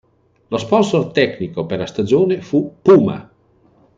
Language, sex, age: Italian, male, 60-69